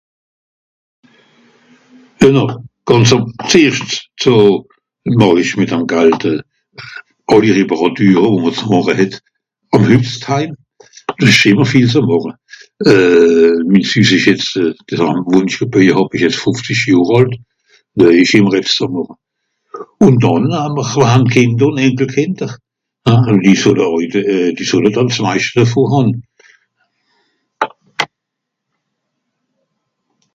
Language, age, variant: Swiss German, 70-79, Nordniederàlemmànisch (Rishoffe, Zàwere, Bùsswìller, Hawenau, Brüemt, Stroossbùri, Molse, Dàmbàch, Schlettstàtt, Pfàlzbùri usw.)